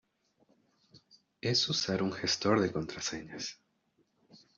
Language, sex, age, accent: Spanish, male, 30-39, América central